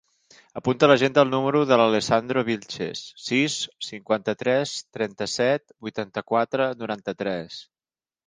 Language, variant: Catalan, Central